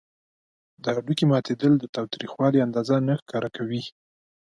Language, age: Pashto, 19-29